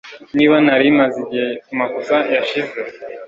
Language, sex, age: Kinyarwanda, male, 19-29